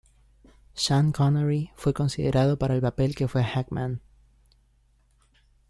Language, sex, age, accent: Spanish, male, under 19, Rioplatense: Argentina, Uruguay, este de Bolivia, Paraguay